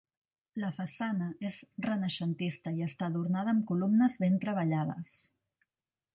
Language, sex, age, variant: Catalan, female, 40-49, Central